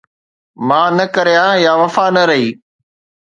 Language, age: Sindhi, 40-49